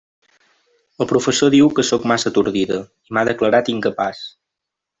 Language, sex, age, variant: Catalan, male, 19-29, Central